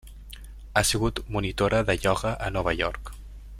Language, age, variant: Catalan, 19-29, Central